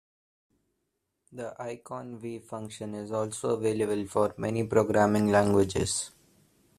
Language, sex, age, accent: English, male, 19-29, India and South Asia (India, Pakistan, Sri Lanka)